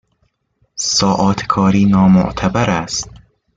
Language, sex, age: Persian, male, 19-29